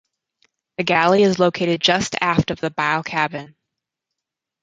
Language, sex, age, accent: English, female, 30-39, United States English